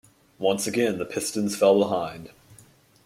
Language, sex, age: English, male, under 19